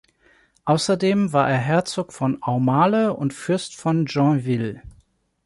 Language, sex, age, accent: German, male, 40-49, Deutschland Deutsch